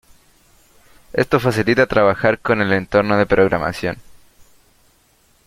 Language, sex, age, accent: Spanish, male, under 19, Chileno: Chile, Cuyo